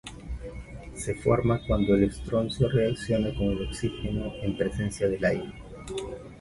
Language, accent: Spanish, Andino-Pacífico: Colombia, Perú, Ecuador, oeste de Bolivia y Venezuela andina